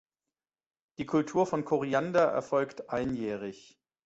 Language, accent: German, Deutschland Deutsch